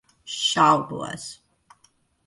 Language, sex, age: Latvian, female, 40-49